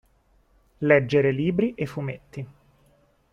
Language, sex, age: Italian, male, 19-29